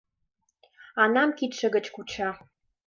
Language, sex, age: Mari, female, 19-29